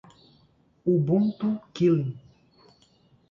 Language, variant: Portuguese, Portuguese (Brasil)